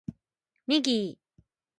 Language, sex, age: Japanese, female, 19-29